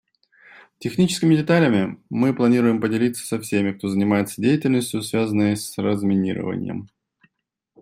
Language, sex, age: Russian, male, 19-29